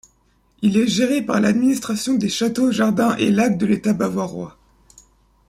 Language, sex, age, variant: French, male, under 19, Français de métropole